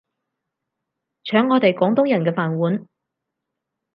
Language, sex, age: Cantonese, female, 30-39